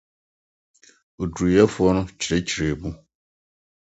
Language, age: Akan, 60-69